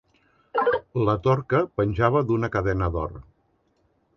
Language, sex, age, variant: Catalan, male, 40-49, Central